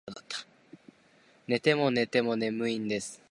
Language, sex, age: Japanese, female, 19-29